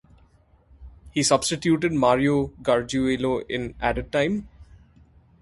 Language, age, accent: English, 30-39, India and South Asia (India, Pakistan, Sri Lanka)